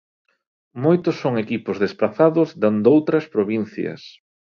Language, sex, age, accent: Galician, male, 30-39, Normativo (estándar)